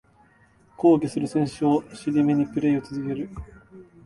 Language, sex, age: Japanese, male, 19-29